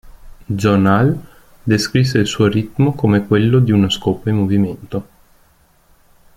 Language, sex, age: Italian, male, 30-39